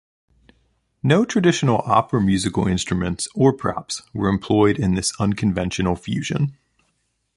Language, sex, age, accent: English, male, 19-29, United States English